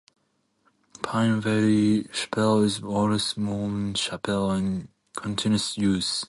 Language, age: English, 19-29